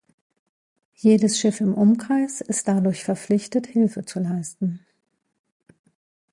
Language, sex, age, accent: German, female, 50-59, Deutschland Deutsch